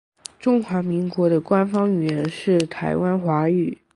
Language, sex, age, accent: Chinese, male, under 19, 出生地：江西省